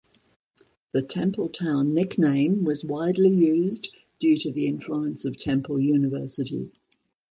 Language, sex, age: English, female, 70-79